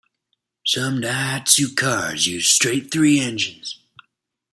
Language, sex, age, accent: English, male, 19-29, United States English